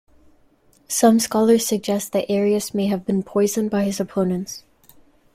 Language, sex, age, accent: English, female, 19-29, United States English